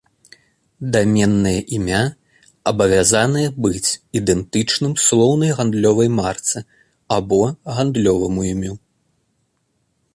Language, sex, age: Belarusian, male, 30-39